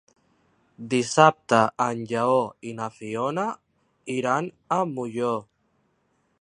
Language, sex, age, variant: Catalan, male, 19-29, Central